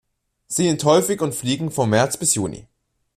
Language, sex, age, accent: German, male, under 19, Deutschland Deutsch